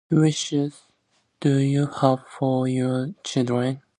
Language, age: English, 19-29